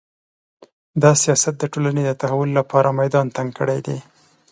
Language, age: Pashto, 30-39